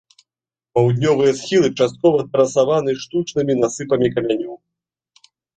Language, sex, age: Belarusian, male, 30-39